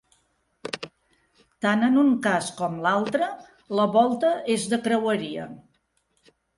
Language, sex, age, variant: Catalan, female, 60-69, Central